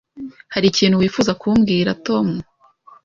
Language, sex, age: Kinyarwanda, female, 19-29